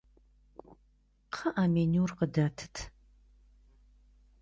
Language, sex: Kabardian, female